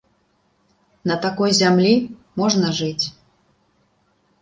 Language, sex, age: Belarusian, female, 19-29